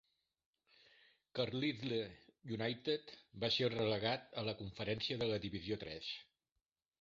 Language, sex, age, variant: Catalan, male, 60-69, Central